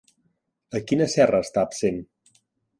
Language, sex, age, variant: Catalan, male, 40-49, Central